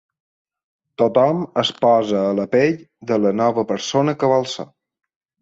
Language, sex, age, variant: Catalan, male, 30-39, Balear